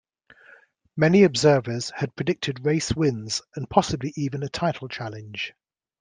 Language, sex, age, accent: English, male, 50-59, England English